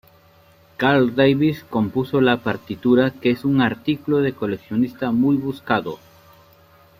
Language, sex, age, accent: Spanish, male, 40-49, Andino-Pacífico: Colombia, Perú, Ecuador, oeste de Bolivia y Venezuela andina